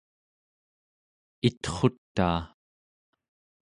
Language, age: Central Yupik, 30-39